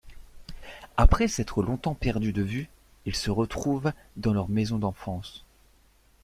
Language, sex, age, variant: French, male, 19-29, Français de métropole